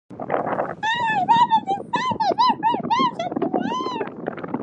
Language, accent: English, United States English